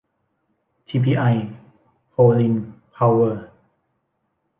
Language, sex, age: Thai, male, 19-29